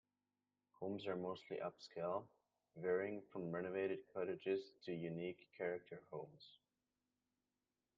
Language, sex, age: English, male, under 19